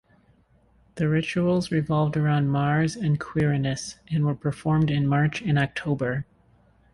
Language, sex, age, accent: English, female, 30-39, United States English